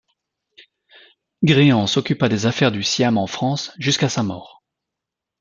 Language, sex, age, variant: French, male, 30-39, Français de métropole